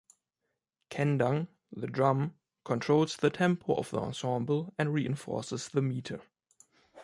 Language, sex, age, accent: English, male, 19-29, United States English